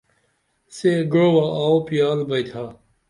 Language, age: Dameli, 40-49